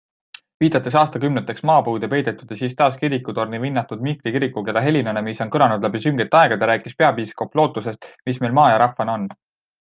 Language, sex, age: Estonian, male, 19-29